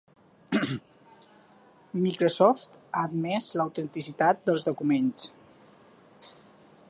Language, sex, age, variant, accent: Catalan, male, 30-39, Valencià meridional, valencià